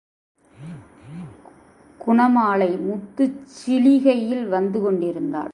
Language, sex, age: Tamil, female, 40-49